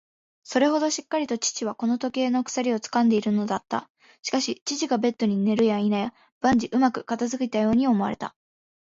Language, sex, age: Japanese, female, 19-29